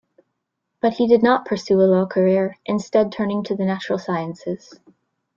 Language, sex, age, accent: English, female, 30-39, United States English